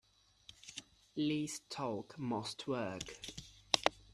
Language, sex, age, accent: English, male, 19-29, England English